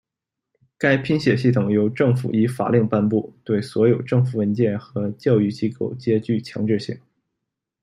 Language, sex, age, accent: Chinese, male, 19-29, 出生地：吉林省